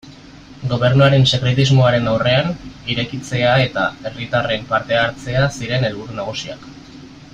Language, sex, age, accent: Basque, male, 19-29, Mendebalekoa (Araba, Bizkaia, Gipuzkoako mendebaleko herri batzuk)